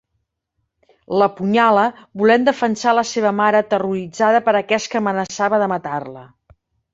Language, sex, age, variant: Catalan, female, 50-59, Central